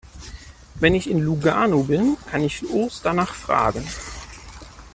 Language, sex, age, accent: German, male, 30-39, Deutschland Deutsch